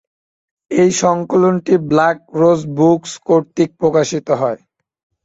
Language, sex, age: Bengali, male, 19-29